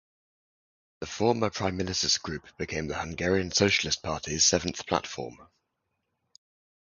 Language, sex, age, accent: English, male, 19-29, England English